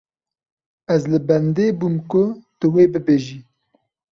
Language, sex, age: Kurdish, male, 19-29